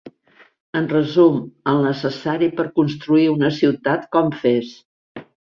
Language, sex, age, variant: Catalan, female, 60-69, Central